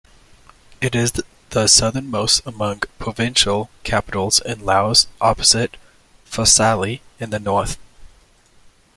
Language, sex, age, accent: English, male, 19-29, United States English